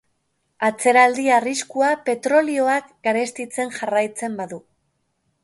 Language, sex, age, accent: Basque, female, 30-39, Erdialdekoa edo Nafarra (Gipuzkoa, Nafarroa)